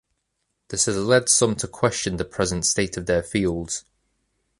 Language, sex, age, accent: English, male, under 19, England English